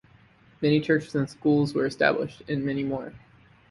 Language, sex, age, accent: English, male, 30-39, United States English